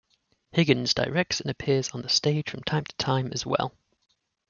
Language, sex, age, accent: English, male, 30-39, England English